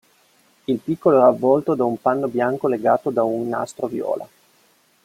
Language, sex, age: Italian, male, 50-59